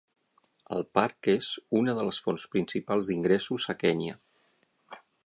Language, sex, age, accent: Catalan, male, 50-59, balear; central